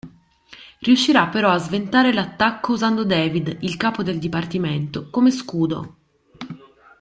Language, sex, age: Italian, female, 30-39